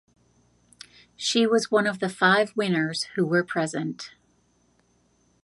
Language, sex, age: English, female, 40-49